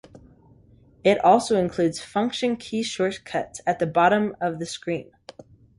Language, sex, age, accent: English, male, under 19, United States English